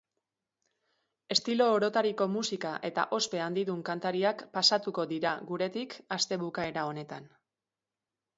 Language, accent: Basque, Erdialdekoa edo Nafarra (Gipuzkoa, Nafarroa)